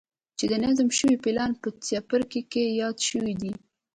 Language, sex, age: Pashto, female, 19-29